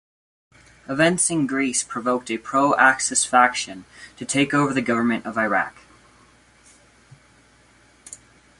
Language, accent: English, United States English